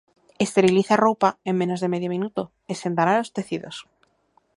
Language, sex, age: Galician, female, 30-39